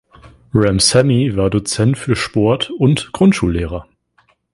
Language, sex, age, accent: German, male, 19-29, Deutschland Deutsch